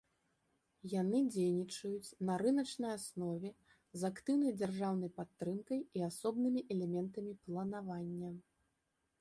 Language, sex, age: Belarusian, female, 40-49